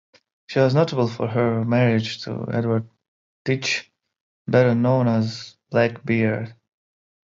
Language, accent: English, Eastern European